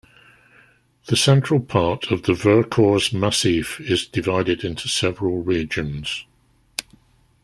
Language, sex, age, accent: English, male, 60-69, England English